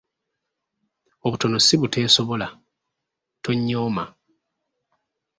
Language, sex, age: Ganda, male, 30-39